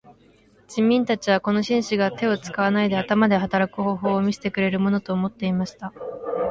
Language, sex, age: Japanese, female, 19-29